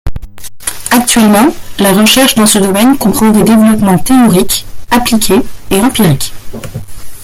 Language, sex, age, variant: French, female, 19-29, Français de métropole